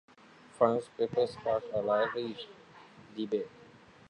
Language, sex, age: English, male, 19-29